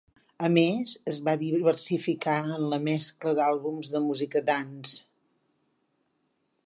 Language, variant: Catalan, Central